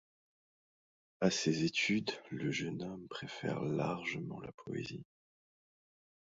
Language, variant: French, Français de métropole